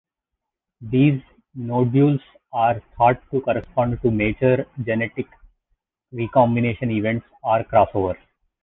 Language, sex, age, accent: English, male, 30-39, United States English